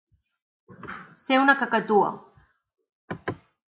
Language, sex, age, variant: Catalan, female, 19-29, Central